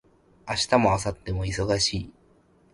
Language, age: Japanese, 19-29